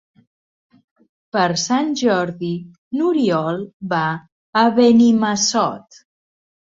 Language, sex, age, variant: Catalan, female, 40-49, Central